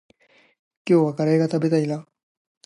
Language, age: Japanese, 19-29